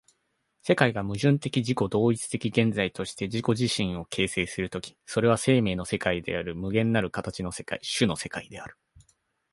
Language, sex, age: Japanese, male, 19-29